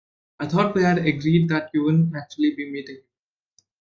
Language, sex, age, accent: English, male, 19-29, India and South Asia (India, Pakistan, Sri Lanka)